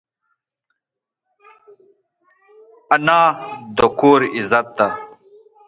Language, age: Pashto, 40-49